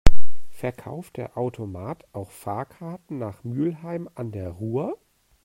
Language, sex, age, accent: German, male, 40-49, Deutschland Deutsch